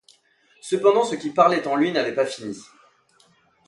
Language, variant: French, Français de métropole